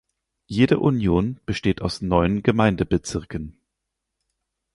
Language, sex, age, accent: German, male, 19-29, Deutschland Deutsch